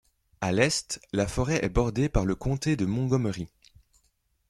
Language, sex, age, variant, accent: French, male, 19-29, Français d'Europe, Français de Belgique